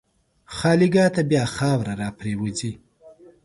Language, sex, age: Pashto, male, 19-29